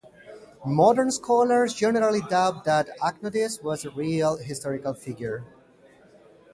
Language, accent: English, United States English